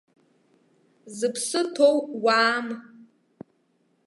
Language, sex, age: Abkhazian, female, under 19